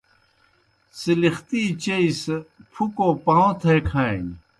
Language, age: Kohistani Shina, 60-69